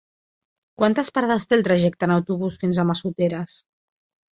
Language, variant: Catalan, Central